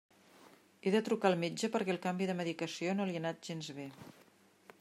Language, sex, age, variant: Catalan, female, 50-59, Central